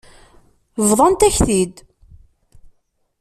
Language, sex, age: Kabyle, female, 30-39